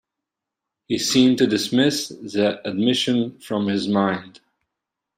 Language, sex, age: English, male, 19-29